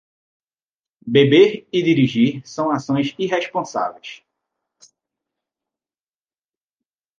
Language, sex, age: Portuguese, male, 19-29